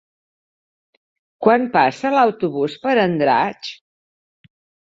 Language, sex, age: Catalan, female, 60-69